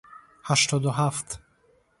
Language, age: Tajik, 19-29